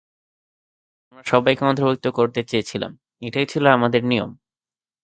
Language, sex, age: Bengali, male, 19-29